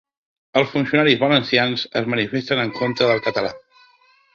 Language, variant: Catalan, Central